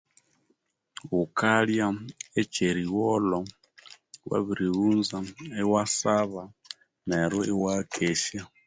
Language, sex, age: Konzo, male, 30-39